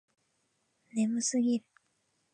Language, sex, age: Japanese, female, under 19